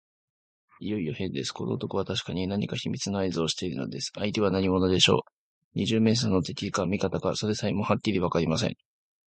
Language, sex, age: Japanese, male, 19-29